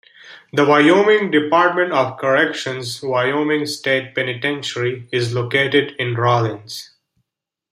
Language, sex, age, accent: English, male, 19-29, United States English